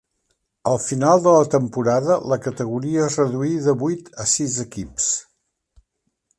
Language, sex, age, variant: Catalan, male, 70-79, Central